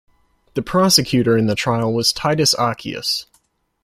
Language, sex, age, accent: English, male, 19-29, United States English